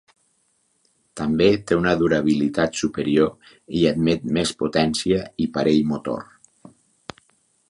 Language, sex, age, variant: Catalan, male, 40-49, Nord-Occidental